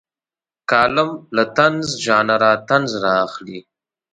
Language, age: Pashto, 19-29